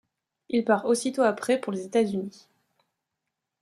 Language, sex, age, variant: French, female, 30-39, Français de métropole